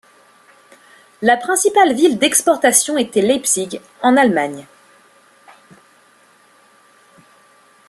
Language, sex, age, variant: French, female, 19-29, Français de métropole